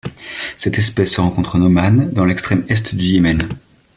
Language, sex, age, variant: French, male, 19-29, Français de métropole